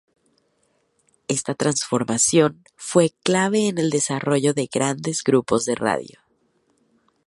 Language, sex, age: Spanish, female, 30-39